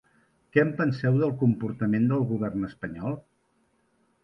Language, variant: Catalan, Central